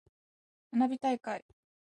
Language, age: Japanese, 19-29